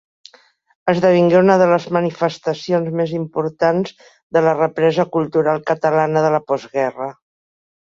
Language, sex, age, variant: Catalan, female, 60-69, Central